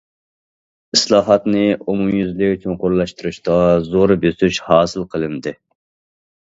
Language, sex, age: Uyghur, male, 30-39